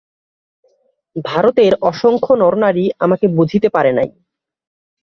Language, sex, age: Bengali, male, 19-29